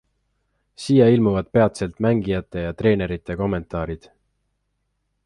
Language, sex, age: Estonian, male, 19-29